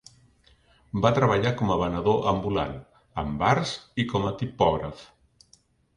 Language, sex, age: Catalan, male, 50-59